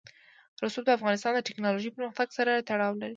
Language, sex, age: Pashto, female, under 19